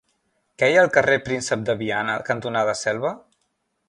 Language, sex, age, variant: Catalan, male, 19-29, Central